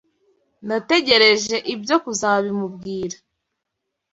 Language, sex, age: Kinyarwanda, female, 19-29